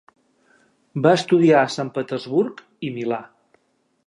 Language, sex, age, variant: Catalan, male, 60-69, Central